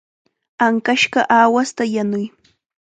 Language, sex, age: Chiquián Ancash Quechua, female, 19-29